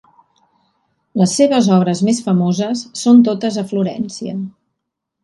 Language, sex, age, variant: Catalan, female, 50-59, Central